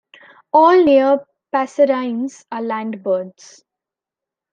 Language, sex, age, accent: English, female, 19-29, India and South Asia (India, Pakistan, Sri Lanka)